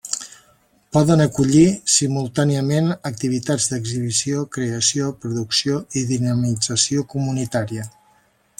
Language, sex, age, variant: Catalan, male, 50-59, Septentrional